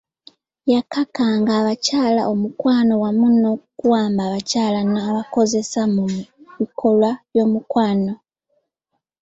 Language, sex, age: Ganda, female, under 19